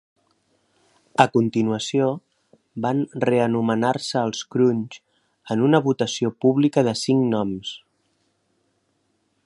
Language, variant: Catalan, Central